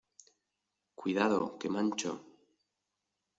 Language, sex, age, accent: Spanish, male, 19-29, España: Norte peninsular (Asturias, Castilla y León, Cantabria, País Vasco, Navarra, Aragón, La Rioja, Guadalajara, Cuenca)